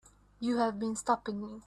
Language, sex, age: English, female, under 19